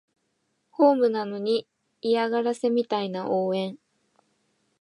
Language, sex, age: Japanese, female, 19-29